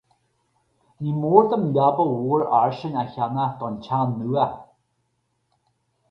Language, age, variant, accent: Irish, 50-59, Gaeilge Uladh, Cainteoir dúchais, Gaeltacht